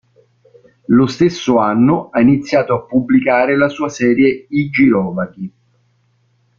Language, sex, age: Italian, male, 50-59